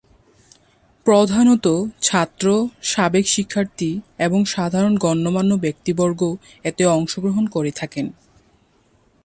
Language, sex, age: Bengali, female, 19-29